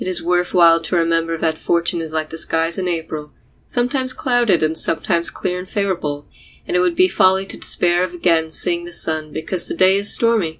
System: none